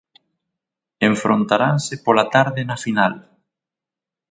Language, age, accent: Galician, 30-39, Oriental (común en zona oriental); Normativo (estándar)